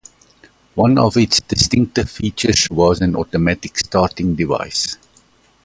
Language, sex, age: English, male, 60-69